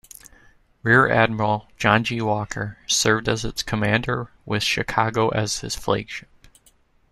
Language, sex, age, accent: English, male, 30-39, United States English